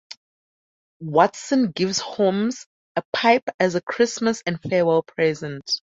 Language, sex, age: English, female, 19-29